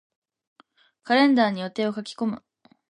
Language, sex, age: Japanese, female, under 19